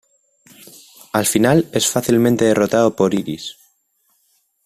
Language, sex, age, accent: Spanish, male, under 19, España: Norte peninsular (Asturias, Castilla y León, Cantabria, País Vasco, Navarra, Aragón, La Rioja, Guadalajara, Cuenca)